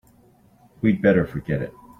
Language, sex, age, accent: English, male, 19-29, Canadian English